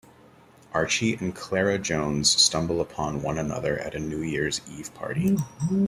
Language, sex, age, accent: English, male, 30-39, Canadian English